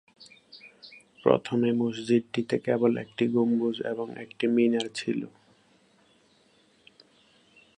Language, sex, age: Bengali, male, 19-29